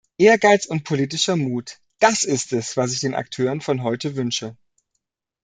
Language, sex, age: German, male, 30-39